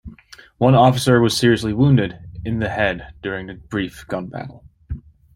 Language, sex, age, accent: English, male, 30-39, United States English